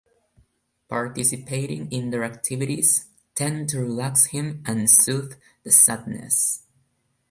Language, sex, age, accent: English, male, under 19, United States English